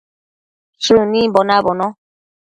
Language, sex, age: Matsés, female, 30-39